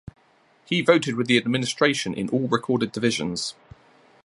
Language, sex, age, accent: English, male, 40-49, England English